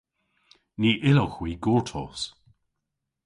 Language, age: Cornish, 50-59